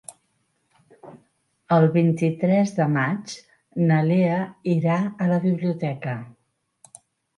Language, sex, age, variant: Catalan, female, 50-59, Central